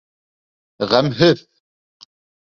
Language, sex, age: Bashkir, male, 19-29